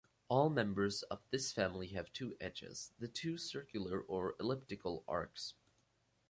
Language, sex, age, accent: English, male, under 19, United States English